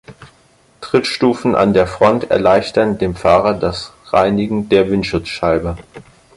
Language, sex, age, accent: German, male, under 19, Deutschland Deutsch